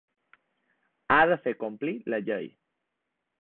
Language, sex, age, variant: Catalan, male, 19-29, Balear